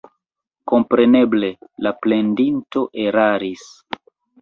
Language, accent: Esperanto, Internacia